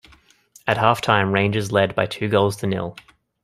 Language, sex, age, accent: English, male, 19-29, Australian English